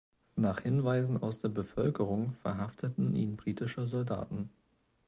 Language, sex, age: German, male, 19-29